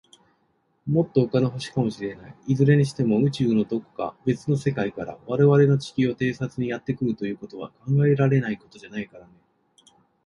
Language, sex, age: Japanese, male, 40-49